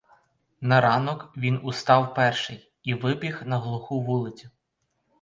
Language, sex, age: Ukrainian, male, 30-39